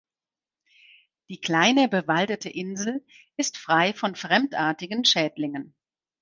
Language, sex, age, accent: German, female, 50-59, Deutschland Deutsch